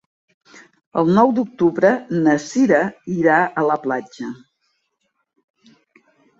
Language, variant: Catalan, Central